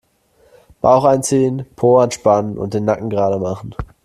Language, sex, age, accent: German, male, 19-29, Deutschland Deutsch